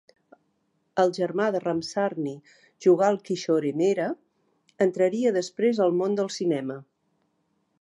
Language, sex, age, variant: Catalan, female, 50-59, Central